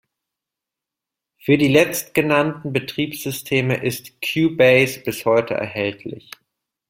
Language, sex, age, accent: German, male, 19-29, Deutschland Deutsch